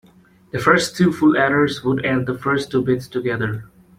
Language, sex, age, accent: English, male, 30-39, India and South Asia (India, Pakistan, Sri Lanka)